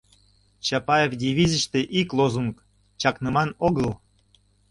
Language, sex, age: Mari, male, 60-69